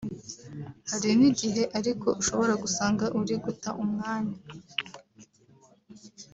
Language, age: Kinyarwanda, 19-29